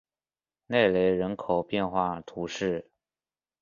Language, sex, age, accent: Chinese, male, under 19, 出生地：浙江省